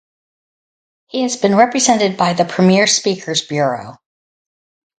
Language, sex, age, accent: English, female, 60-69, United States English